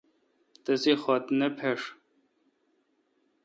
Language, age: Kalkoti, 19-29